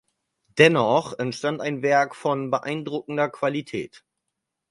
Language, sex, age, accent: German, male, 30-39, Deutschland Deutsch